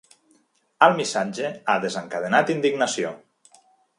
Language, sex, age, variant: Catalan, male, 30-39, Nord-Occidental